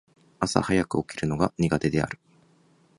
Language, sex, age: Japanese, male, 30-39